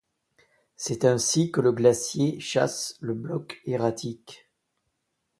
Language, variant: French, Français de métropole